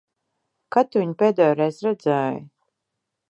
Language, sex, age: Latvian, female, 40-49